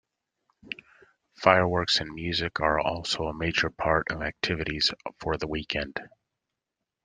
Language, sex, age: English, male, 40-49